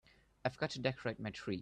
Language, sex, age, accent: English, male, under 19, England English